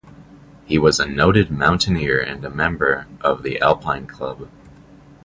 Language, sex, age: English, male, 19-29